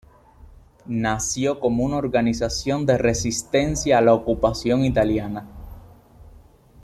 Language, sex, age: Spanish, male, 19-29